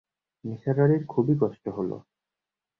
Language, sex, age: Bengali, male, 19-29